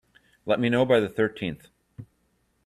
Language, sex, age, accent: English, male, 50-59, United States English